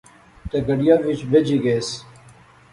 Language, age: Pahari-Potwari, 30-39